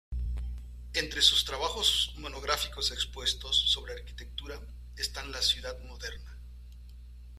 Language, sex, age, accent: Spanish, male, 50-59, México